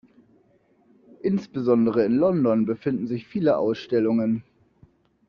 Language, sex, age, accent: German, male, 30-39, Deutschland Deutsch